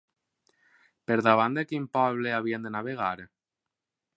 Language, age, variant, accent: Catalan, 19-29, Valencià central, valencià